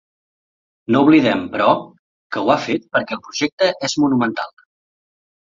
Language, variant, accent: Catalan, Central, gironí